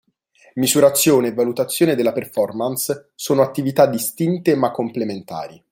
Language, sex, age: Italian, male, 19-29